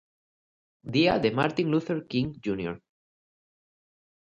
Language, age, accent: Spanish, 19-29, España: Islas Canarias